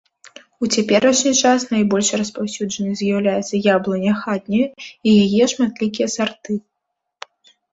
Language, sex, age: Belarusian, female, under 19